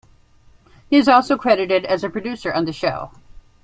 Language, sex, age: English, female, 60-69